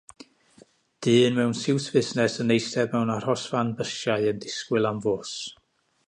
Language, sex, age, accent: Welsh, male, 50-59, Y Deyrnas Unedig Cymraeg